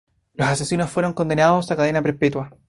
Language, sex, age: Spanish, male, 19-29